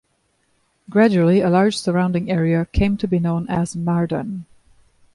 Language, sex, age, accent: English, female, 30-39, United States English